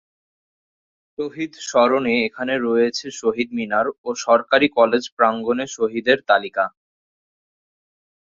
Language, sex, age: Bengali, male, 19-29